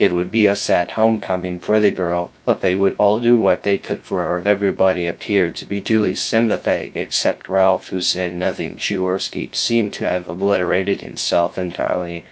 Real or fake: fake